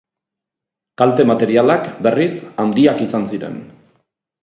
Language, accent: Basque, Erdialdekoa edo Nafarra (Gipuzkoa, Nafarroa)